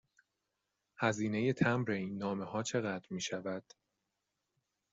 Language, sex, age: Persian, male, 30-39